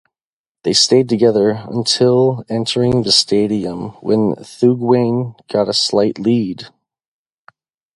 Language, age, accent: English, 19-29, United States English; midwest